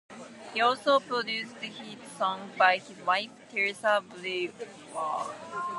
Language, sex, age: English, female, 19-29